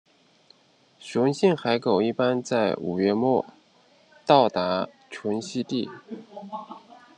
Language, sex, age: Chinese, male, 30-39